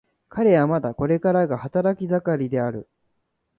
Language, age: Japanese, 19-29